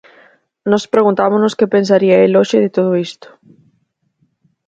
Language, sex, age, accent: Galician, female, 19-29, Central (gheada)